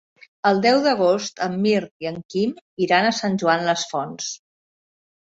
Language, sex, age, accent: Catalan, female, 50-59, Català central